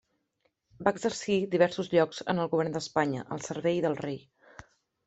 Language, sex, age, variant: Catalan, female, 30-39, Central